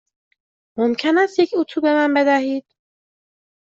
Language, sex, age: Persian, female, 19-29